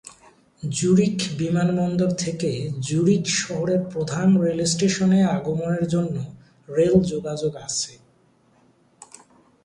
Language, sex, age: Bengali, male, 19-29